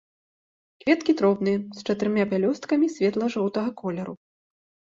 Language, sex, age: Belarusian, female, 30-39